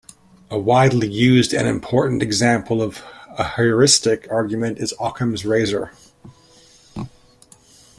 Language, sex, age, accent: English, male, 40-49, Canadian English